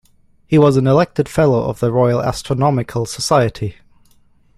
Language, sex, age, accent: English, male, 19-29, England English